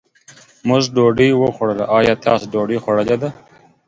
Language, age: Pashto, 19-29